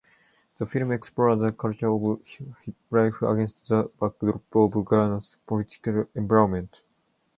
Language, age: English, 19-29